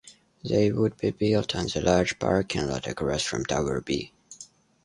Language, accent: English, United States English